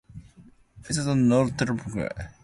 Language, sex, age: English, male, 19-29